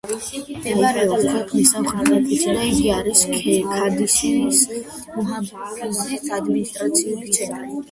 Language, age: Georgian, 19-29